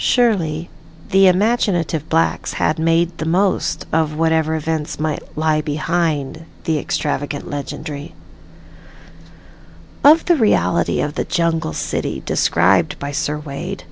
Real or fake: real